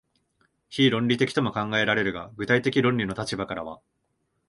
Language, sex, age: Japanese, male, 19-29